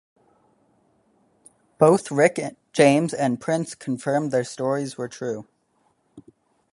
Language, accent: English, United States English